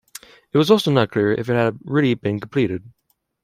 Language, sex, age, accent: English, male, under 19, United States English